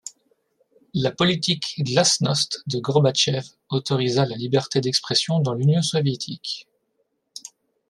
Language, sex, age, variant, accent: French, male, 30-39, Français d'Europe, Français de Belgique